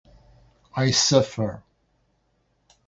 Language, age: English, 60-69